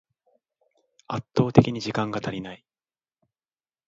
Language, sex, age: Japanese, male, 19-29